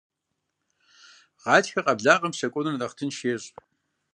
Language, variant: Kabardian, Адыгэбзэ (Къэбэрдей, Кирил, псоми зэдай)